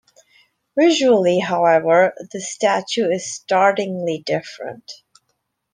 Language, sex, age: English, female, 50-59